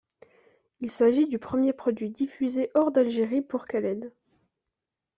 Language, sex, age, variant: French, female, 19-29, Français de métropole